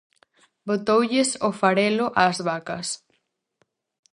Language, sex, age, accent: Galician, female, 19-29, Normativo (estándar)